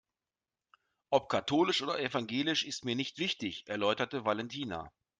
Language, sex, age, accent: German, male, 40-49, Deutschland Deutsch